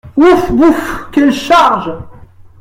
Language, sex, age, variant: French, male, 19-29, Français de métropole